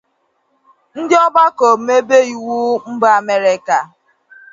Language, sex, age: Igbo, female, 19-29